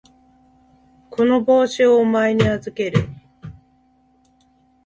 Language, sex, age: Japanese, female, 40-49